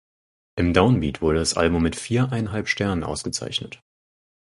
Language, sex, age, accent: German, male, 19-29, Deutschland Deutsch